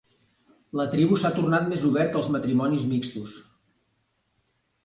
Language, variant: Catalan, Central